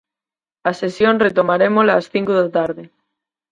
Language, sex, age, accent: Galician, female, under 19, Central (gheada); Normativo (estándar)